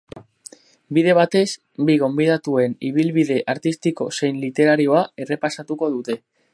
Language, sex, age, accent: Basque, male, 19-29, Mendebalekoa (Araba, Bizkaia, Gipuzkoako mendebaleko herri batzuk)